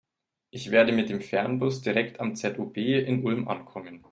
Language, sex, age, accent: German, male, 19-29, Deutschland Deutsch